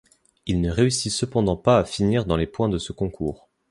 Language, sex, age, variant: French, male, 19-29, Français de métropole